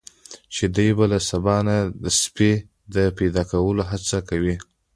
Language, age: Pashto, under 19